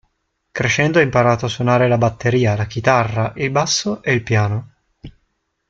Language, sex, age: Italian, male, 19-29